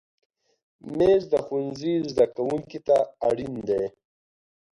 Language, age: Pashto, 19-29